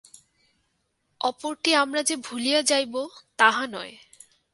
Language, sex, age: Bengali, female, 19-29